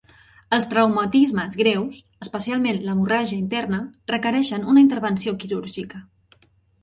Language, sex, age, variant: Catalan, female, 30-39, Central